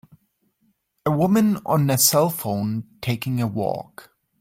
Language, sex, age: English, male, 30-39